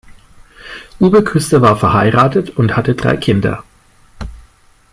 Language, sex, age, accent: German, male, 40-49, Deutschland Deutsch